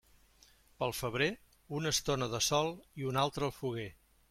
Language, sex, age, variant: Catalan, male, 50-59, Central